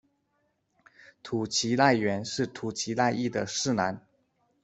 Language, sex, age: Chinese, male, 30-39